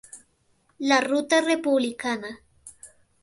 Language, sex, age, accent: Spanish, male, under 19, Andino-Pacífico: Colombia, Perú, Ecuador, oeste de Bolivia y Venezuela andina